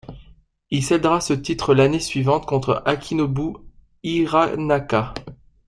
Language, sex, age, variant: French, male, 19-29, Français de métropole